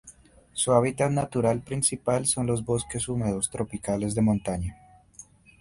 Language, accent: Spanish, Caribe: Cuba, Venezuela, Puerto Rico, República Dominicana, Panamá, Colombia caribeña, México caribeño, Costa del golfo de México